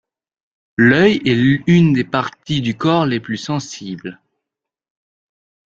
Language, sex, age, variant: French, male, under 19, Français de métropole